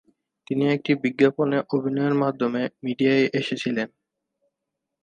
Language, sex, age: Bengali, male, 19-29